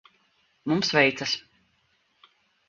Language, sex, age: Latvian, female, 30-39